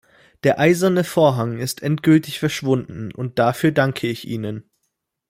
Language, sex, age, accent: German, male, under 19, Deutschland Deutsch